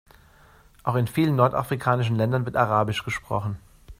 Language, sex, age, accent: German, male, 40-49, Deutschland Deutsch